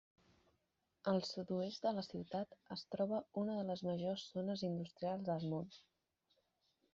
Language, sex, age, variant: Catalan, female, 19-29, Central